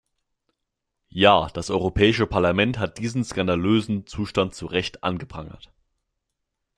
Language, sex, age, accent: German, male, 19-29, Deutschland Deutsch